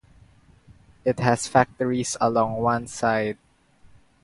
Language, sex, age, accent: English, male, 19-29, Filipino